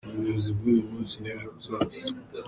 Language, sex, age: Kinyarwanda, male, under 19